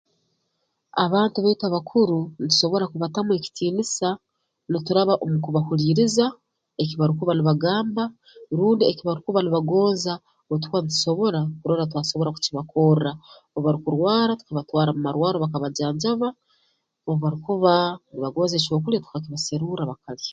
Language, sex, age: Tooro, female, 40-49